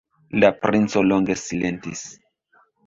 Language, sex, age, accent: Esperanto, male, 30-39, Internacia